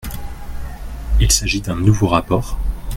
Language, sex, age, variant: French, male, 30-39, Français de métropole